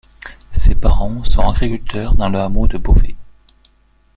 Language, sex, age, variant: French, male, 50-59, Français de métropole